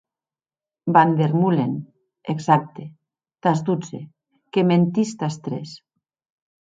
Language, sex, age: Occitan, female, 50-59